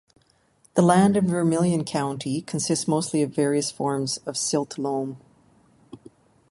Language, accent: English, Canadian English